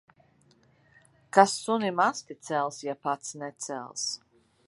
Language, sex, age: Latvian, female, 50-59